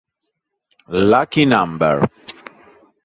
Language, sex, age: Italian, male, 40-49